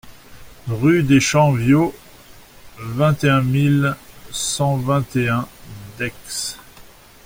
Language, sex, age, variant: French, male, 40-49, Français de métropole